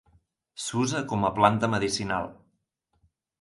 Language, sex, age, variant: Catalan, male, 19-29, Central